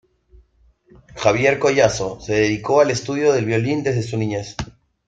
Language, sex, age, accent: Spanish, male, 30-39, Andino-Pacífico: Colombia, Perú, Ecuador, oeste de Bolivia y Venezuela andina